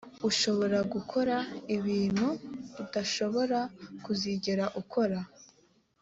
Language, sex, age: Kinyarwanda, female, 19-29